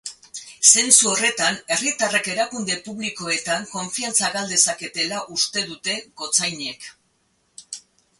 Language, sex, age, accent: Basque, female, 60-69, Erdialdekoa edo Nafarra (Gipuzkoa, Nafarroa)